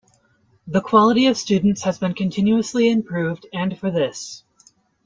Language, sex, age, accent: English, male, 19-29, United States English